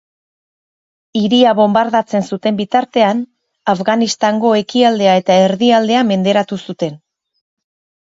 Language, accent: Basque, Erdialdekoa edo Nafarra (Gipuzkoa, Nafarroa)